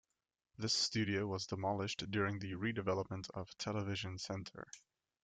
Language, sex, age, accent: English, male, 19-29, United States English